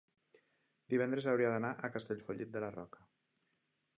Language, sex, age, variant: Catalan, male, 40-49, Nord-Occidental